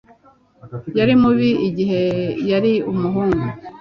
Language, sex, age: Kinyarwanda, female, 30-39